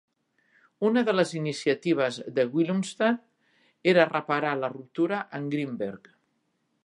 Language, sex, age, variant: Catalan, female, 50-59, Central